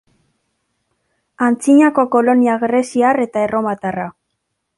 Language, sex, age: Basque, female, under 19